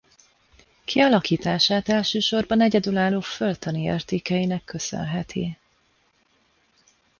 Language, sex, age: Hungarian, female, 30-39